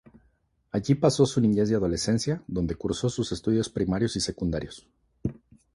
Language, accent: Spanish, México